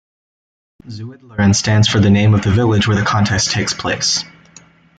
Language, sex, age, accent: English, male, 19-29, United States English